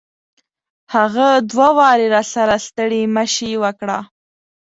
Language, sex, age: Pashto, female, 19-29